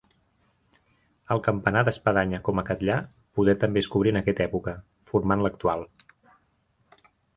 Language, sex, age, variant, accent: Catalan, male, 30-39, Central, tarragoní